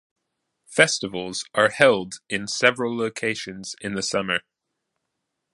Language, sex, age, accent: English, male, 30-39, United States English